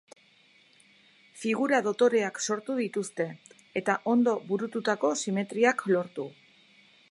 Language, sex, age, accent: Basque, female, 50-59, Erdialdekoa edo Nafarra (Gipuzkoa, Nafarroa)